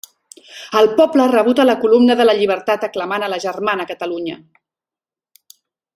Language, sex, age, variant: Catalan, female, 30-39, Central